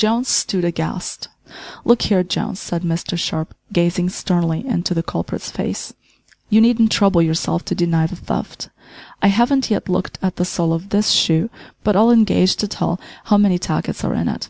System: none